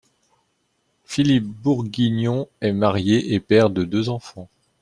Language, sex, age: French, male, 40-49